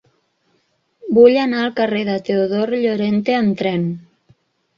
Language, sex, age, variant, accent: Catalan, female, 19-29, Central, central